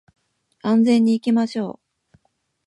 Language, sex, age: Japanese, female, 40-49